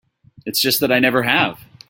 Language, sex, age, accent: English, male, 30-39, United States English